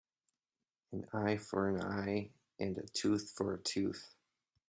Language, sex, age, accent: English, male, 19-29, United States English